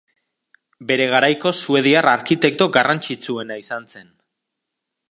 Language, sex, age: Basque, male, 30-39